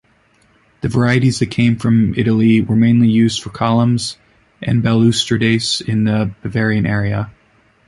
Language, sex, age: English, male, 30-39